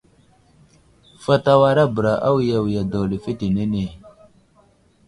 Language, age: Wuzlam, 19-29